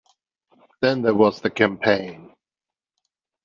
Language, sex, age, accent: English, male, 50-59, England English